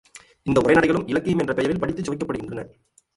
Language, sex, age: Tamil, male, 19-29